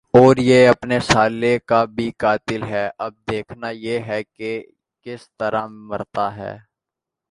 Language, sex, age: Urdu, male, 19-29